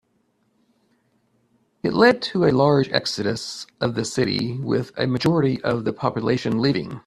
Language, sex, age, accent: English, male, 40-49, United States English